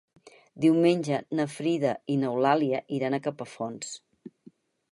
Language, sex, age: Catalan, female, 60-69